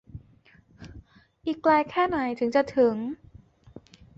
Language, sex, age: Thai, female, 19-29